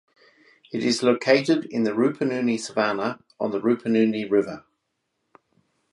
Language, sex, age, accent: English, male, 50-59, Australian English